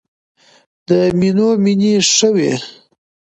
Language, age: Pashto, 19-29